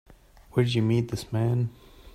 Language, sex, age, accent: English, male, 19-29, United States English